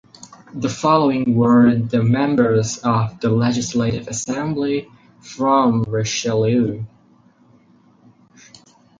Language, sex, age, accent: English, male, under 19, United States English